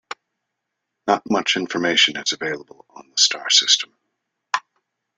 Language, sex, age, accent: English, male, 40-49, United States English